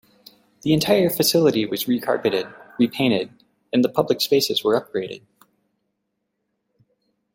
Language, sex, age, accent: English, male, 30-39, United States English